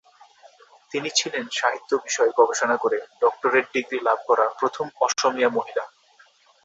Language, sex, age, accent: Bengali, male, 19-29, Bangla